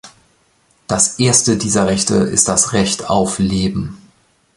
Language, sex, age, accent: German, male, 40-49, Deutschland Deutsch